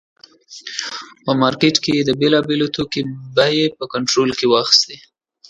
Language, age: Pashto, 19-29